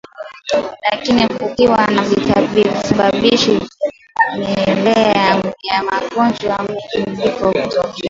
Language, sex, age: Swahili, female, 19-29